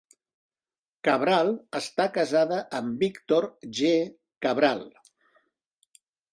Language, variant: Catalan, Central